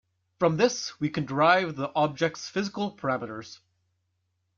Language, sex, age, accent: English, male, 19-29, Canadian English